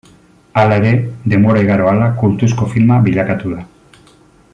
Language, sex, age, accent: Basque, male, 40-49, Mendebalekoa (Araba, Bizkaia, Gipuzkoako mendebaleko herri batzuk)